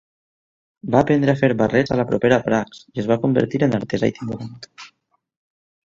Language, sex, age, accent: Catalan, male, 19-29, valencià